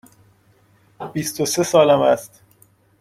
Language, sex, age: Persian, male, 30-39